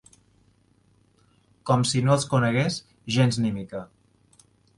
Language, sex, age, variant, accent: Catalan, male, 30-39, Balear, mallorquí